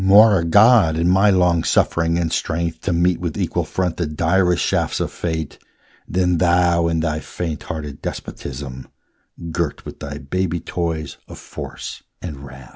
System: none